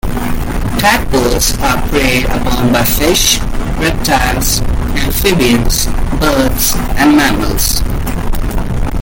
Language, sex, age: English, male, 19-29